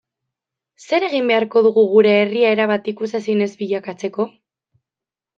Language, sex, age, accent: Basque, female, 19-29, Mendebalekoa (Araba, Bizkaia, Gipuzkoako mendebaleko herri batzuk)